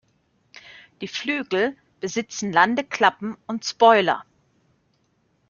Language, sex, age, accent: German, female, 30-39, Deutschland Deutsch